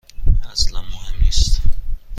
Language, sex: Persian, male